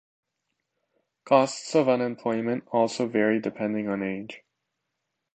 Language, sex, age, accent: English, male, under 19, United States English